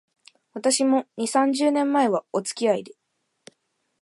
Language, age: Japanese, 19-29